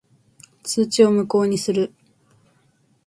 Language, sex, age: Japanese, female, 19-29